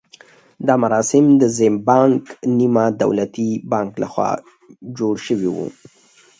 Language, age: Pashto, 19-29